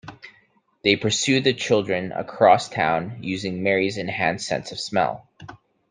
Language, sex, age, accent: English, male, 30-39, Canadian English